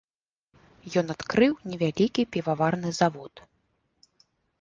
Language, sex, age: Belarusian, female, 19-29